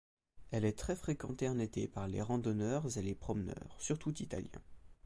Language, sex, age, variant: French, male, under 19, Français de métropole